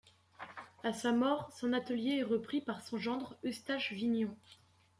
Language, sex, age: French, male, under 19